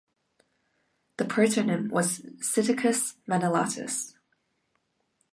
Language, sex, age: English, female, 19-29